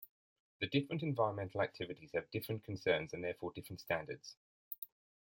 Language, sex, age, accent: English, male, 40-49, England English